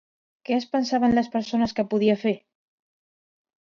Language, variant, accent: Catalan, Central, central